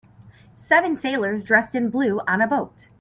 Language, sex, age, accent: English, female, 30-39, United States English